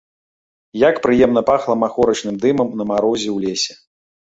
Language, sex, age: Belarusian, male, 40-49